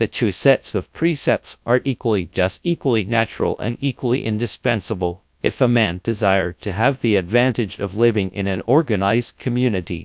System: TTS, GradTTS